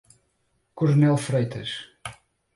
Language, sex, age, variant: Portuguese, male, 30-39, Portuguese (Portugal)